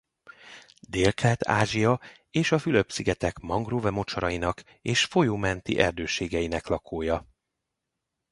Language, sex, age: Hungarian, male, 40-49